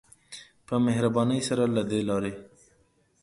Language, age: Pashto, 19-29